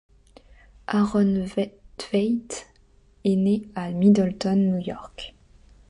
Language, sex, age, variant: French, female, 19-29, Français de métropole